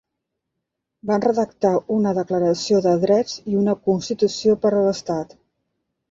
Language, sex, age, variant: Catalan, female, 50-59, Central